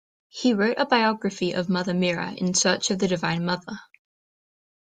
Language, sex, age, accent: English, female, under 19, Australian English